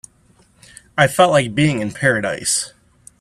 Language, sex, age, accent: English, male, 19-29, United States English